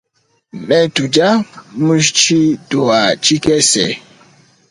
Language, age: Luba-Lulua, 30-39